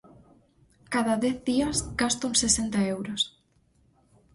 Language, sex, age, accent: Galician, female, 19-29, Normativo (estándar)